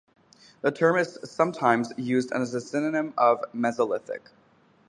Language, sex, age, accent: English, male, 19-29, United States English